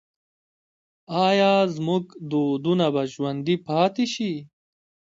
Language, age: Pashto, 30-39